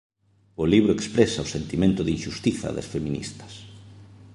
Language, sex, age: Galician, male, 30-39